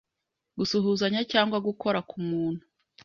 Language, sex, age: Kinyarwanda, female, 19-29